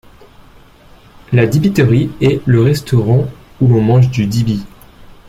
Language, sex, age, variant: French, male, 19-29, Français des départements et régions d'outre-mer